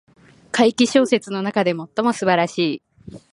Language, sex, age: Japanese, female, under 19